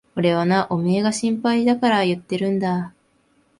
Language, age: Japanese, 19-29